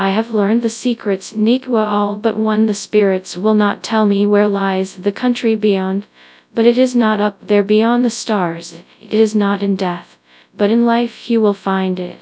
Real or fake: fake